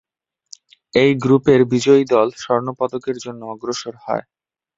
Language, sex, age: Bengali, male, under 19